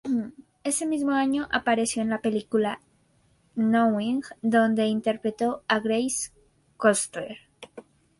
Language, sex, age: Spanish, female, 19-29